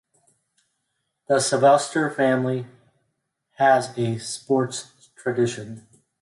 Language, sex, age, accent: English, male, 50-59, United States English